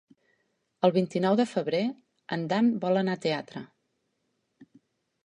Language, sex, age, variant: Catalan, female, 40-49, Central